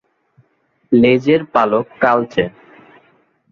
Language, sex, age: Bengali, male, 19-29